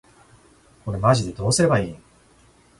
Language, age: Japanese, 30-39